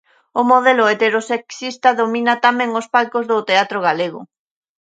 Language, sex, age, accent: Galician, female, 30-39, Central (gheada)